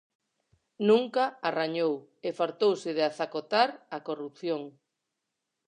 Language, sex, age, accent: Galician, female, 40-49, Normativo (estándar)